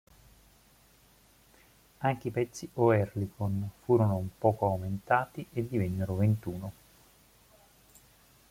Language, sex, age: Italian, male, 40-49